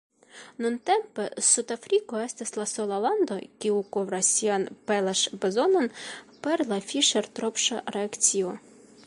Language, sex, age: Esperanto, female, 19-29